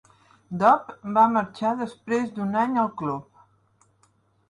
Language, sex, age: Catalan, female, 60-69